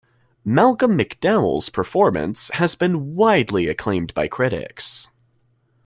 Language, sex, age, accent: English, male, under 19, United States English